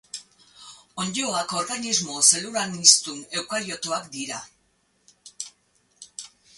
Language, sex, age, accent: Basque, female, 60-69, Erdialdekoa edo Nafarra (Gipuzkoa, Nafarroa)